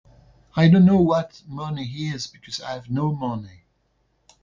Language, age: English, 60-69